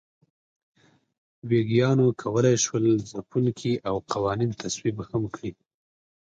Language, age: Pashto, 30-39